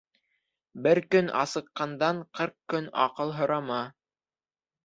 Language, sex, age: Bashkir, male, under 19